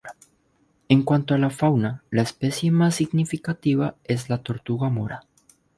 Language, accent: Spanish, Caribe: Cuba, Venezuela, Puerto Rico, República Dominicana, Panamá, Colombia caribeña, México caribeño, Costa del golfo de México